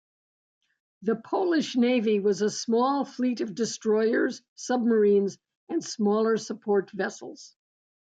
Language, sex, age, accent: English, female, 70-79, United States English